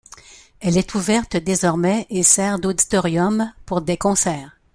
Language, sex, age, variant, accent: French, female, 70-79, Français d'Amérique du Nord, Français du Canada